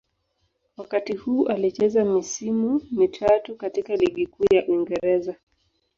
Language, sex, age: Swahili, female, 19-29